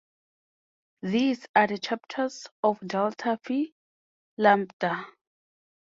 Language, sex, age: English, female, 19-29